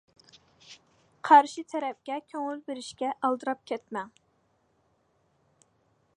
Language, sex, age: Uyghur, female, under 19